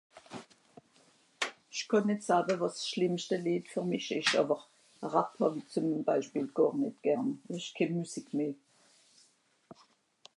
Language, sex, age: Swiss German, female, 60-69